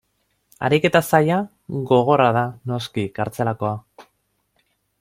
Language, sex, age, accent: Basque, male, 19-29, Mendebalekoa (Araba, Bizkaia, Gipuzkoako mendebaleko herri batzuk)